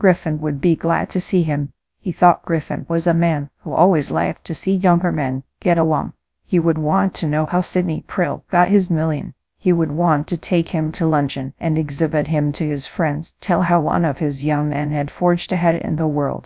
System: TTS, GradTTS